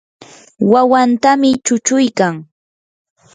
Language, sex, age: Yanahuanca Pasco Quechua, female, 19-29